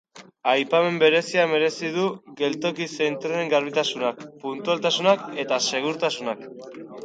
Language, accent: Basque, Erdialdekoa edo Nafarra (Gipuzkoa, Nafarroa)